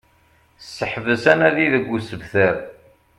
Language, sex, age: Kabyle, male, 40-49